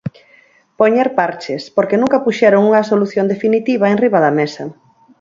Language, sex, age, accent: Galician, female, 50-59, Normativo (estándar)